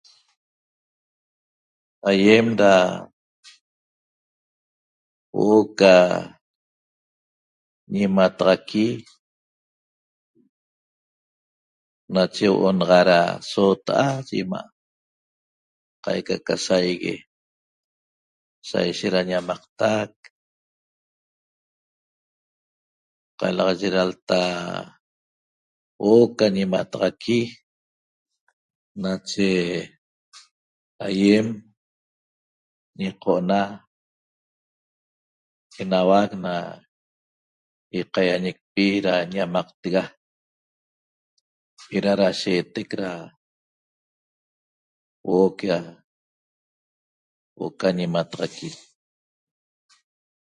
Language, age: Toba, 60-69